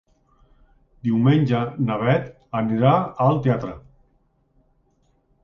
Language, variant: Catalan, Central